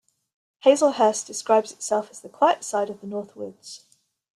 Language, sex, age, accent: English, female, 50-59, England English